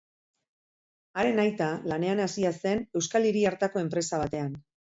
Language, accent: Basque, Mendebalekoa (Araba, Bizkaia, Gipuzkoako mendebaleko herri batzuk)